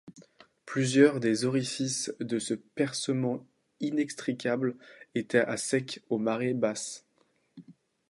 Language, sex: French, male